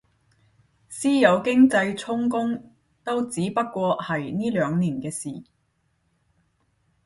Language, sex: Cantonese, female